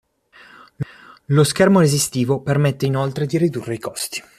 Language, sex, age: Italian, male, 19-29